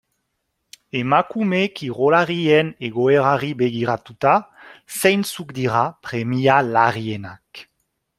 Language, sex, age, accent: Basque, male, 40-49, Nafar-lapurtarra edo Zuberotarra (Lapurdi, Nafarroa Beherea, Zuberoa)